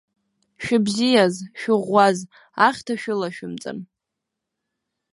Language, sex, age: Abkhazian, female, under 19